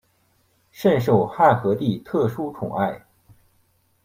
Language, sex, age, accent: Chinese, male, 40-49, 出生地：山东省